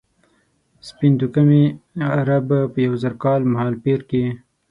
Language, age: Pashto, 19-29